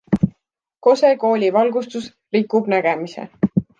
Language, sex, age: Estonian, female, 19-29